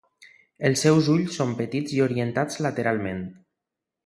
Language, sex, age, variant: Catalan, male, 40-49, Central